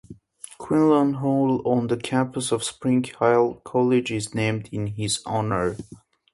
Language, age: English, 19-29